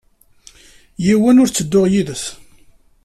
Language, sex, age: Kabyle, male, 40-49